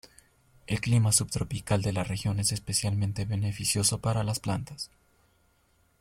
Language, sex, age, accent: Spanish, male, 19-29, Andino-Pacífico: Colombia, Perú, Ecuador, oeste de Bolivia y Venezuela andina